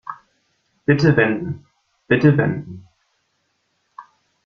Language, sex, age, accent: German, male, 19-29, Deutschland Deutsch